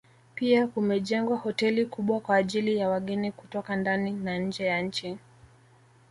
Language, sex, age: Swahili, male, 30-39